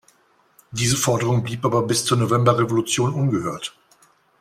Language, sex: German, male